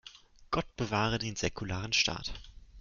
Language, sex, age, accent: German, male, 19-29, Deutschland Deutsch